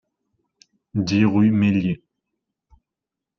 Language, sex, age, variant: French, male, 19-29, Français de métropole